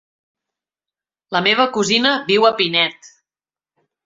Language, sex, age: Catalan, female, 30-39